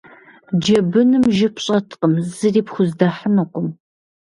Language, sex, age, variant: Kabardian, female, 40-49, Адыгэбзэ (Къэбэрдей, Кирил, Урысей)